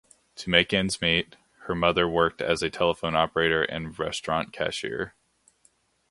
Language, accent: English, United States English